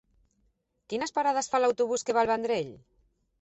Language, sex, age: Catalan, female, 40-49